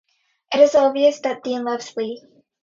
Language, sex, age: English, female, 19-29